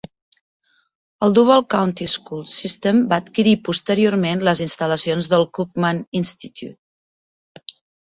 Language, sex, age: Catalan, female, 50-59